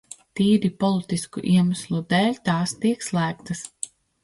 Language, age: Latvian, 30-39